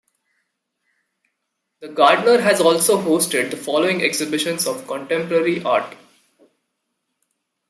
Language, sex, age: English, male, 19-29